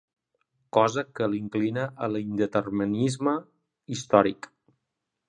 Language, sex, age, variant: Catalan, male, 40-49, Central